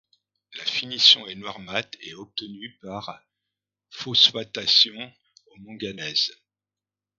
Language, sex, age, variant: French, male, 50-59, Français de métropole